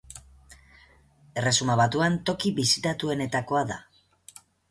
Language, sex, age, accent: Basque, female, 40-49, Mendebalekoa (Araba, Bizkaia, Gipuzkoako mendebaleko herri batzuk)